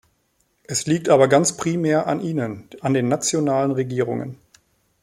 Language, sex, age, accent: German, male, 30-39, Deutschland Deutsch